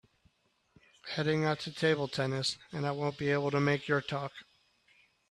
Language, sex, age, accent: English, male, 30-39, United States English